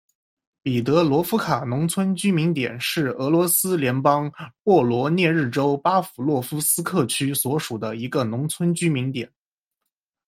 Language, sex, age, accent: Chinese, male, 19-29, 出生地：江苏省